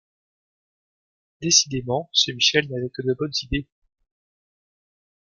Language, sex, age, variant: French, male, 30-39, Français de métropole